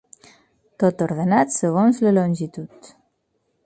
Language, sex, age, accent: Catalan, female, 40-49, mallorquí